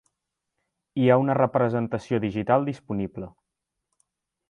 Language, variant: Catalan, Central